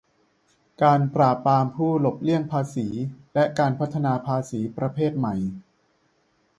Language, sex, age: Thai, male, 30-39